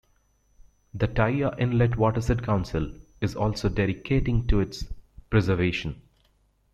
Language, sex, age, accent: English, male, 40-49, United States English